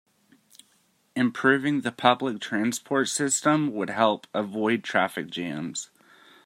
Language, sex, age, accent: English, male, 19-29, United States English